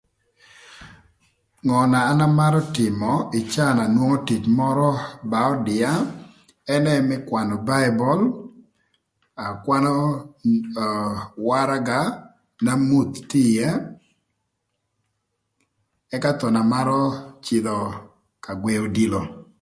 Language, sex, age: Thur, male, 30-39